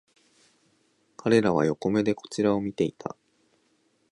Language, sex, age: Japanese, male, 19-29